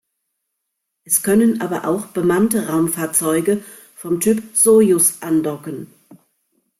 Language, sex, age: German, female, 50-59